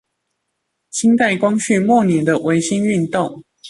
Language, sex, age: Chinese, male, under 19